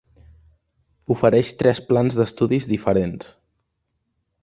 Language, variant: Catalan, Central